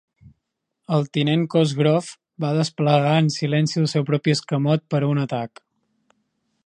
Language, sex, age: Catalan, female, 19-29